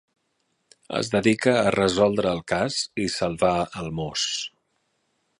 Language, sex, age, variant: Catalan, male, 40-49, Central